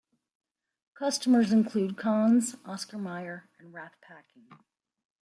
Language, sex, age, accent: English, female, 50-59, United States English